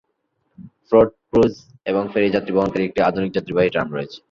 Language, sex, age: Bengali, male, 19-29